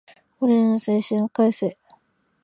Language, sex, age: Japanese, female, 19-29